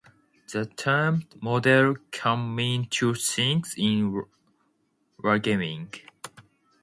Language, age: English, 19-29